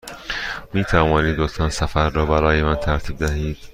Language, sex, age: Persian, male, 30-39